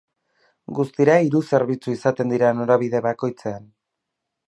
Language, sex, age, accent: Basque, male, 30-39, Mendebalekoa (Araba, Bizkaia, Gipuzkoako mendebaleko herri batzuk)